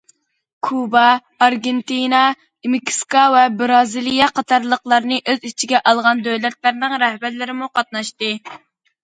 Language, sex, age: Uyghur, female, under 19